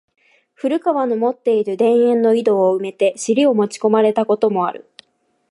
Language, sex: Japanese, female